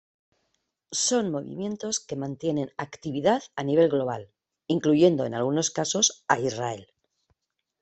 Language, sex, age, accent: Spanish, female, 50-59, España: Norte peninsular (Asturias, Castilla y León, Cantabria, País Vasco, Navarra, Aragón, La Rioja, Guadalajara, Cuenca)